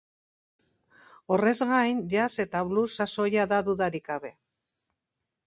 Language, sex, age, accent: Basque, female, 60-69, Mendebalekoa (Araba, Bizkaia, Gipuzkoako mendebaleko herri batzuk)